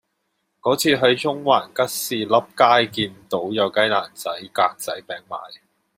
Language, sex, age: Cantonese, male, 19-29